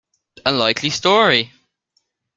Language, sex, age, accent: English, male, under 19, England English